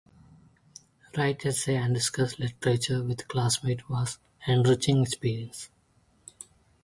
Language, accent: English, India and South Asia (India, Pakistan, Sri Lanka)